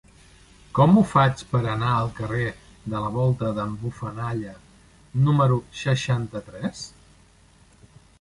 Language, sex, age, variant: Catalan, male, 50-59, Central